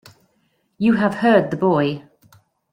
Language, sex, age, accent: English, female, 50-59, England English